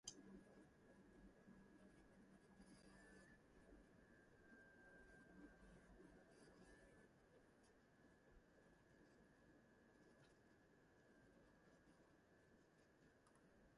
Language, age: English, 19-29